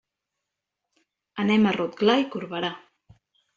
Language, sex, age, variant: Catalan, female, 50-59, Central